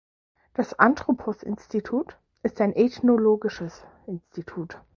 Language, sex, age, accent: German, female, 19-29, Deutschland Deutsch